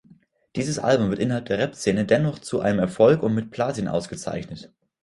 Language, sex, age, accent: German, male, under 19, Deutschland Deutsch